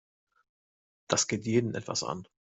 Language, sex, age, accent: German, male, 30-39, Deutschland Deutsch